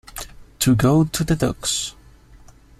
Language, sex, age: English, male, 19-29